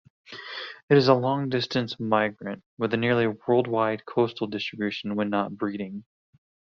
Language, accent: English, United States English